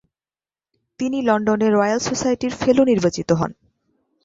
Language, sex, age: Bengali, female, 19-29